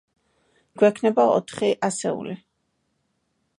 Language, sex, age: Georgian, female, 30-39